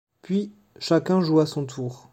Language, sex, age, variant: French, male, under 19, Français de métropole